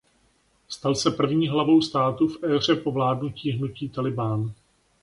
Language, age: Czech, 40-49